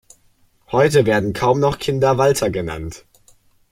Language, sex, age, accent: German, male, under 19, Deutschland Deutsch